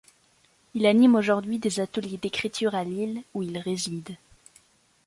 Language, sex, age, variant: French, female, 19-29, Français de métropole